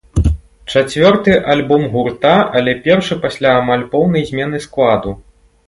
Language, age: Belarusian, 19-29